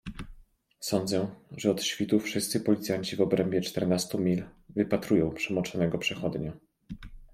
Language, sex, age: Polish, male, 19-29